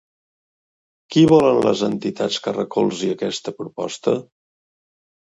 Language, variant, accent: Catalan, Central, central